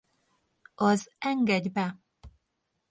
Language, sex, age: Hungarian, female, 40-49